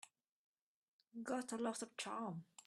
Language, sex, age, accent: English, female, 19-29, England English